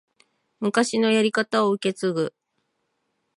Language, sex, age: Japanese, female, 50-59